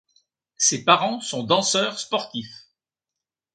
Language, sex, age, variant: French, male, 60-69, Français de métropole